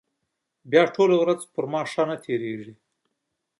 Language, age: Pashto, 40-49